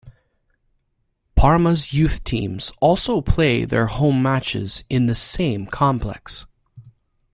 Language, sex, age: English, male, 40-49